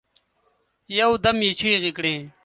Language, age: Pashto, 19-29